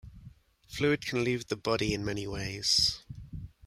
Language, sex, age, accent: English, male, 30-39, England English